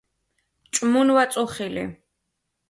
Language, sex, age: Georgian, female, 19-29